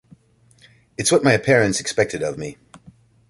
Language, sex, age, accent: English, male, 40-49, United States English